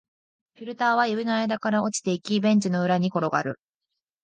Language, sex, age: Japanese, female, under 19